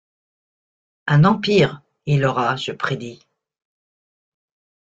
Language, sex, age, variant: French, female, 50-59, Français de métropole